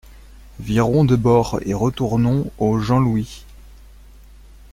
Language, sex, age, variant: French, male, 30-39, Français de métropole